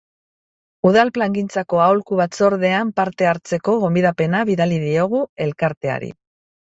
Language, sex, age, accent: Basque, female, 50-59, Mendebalekoa (Araba, Bizkaia, Gipuzkoako mendebaleko herri batzuk)